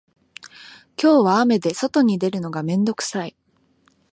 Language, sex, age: Japanese, female, 19-29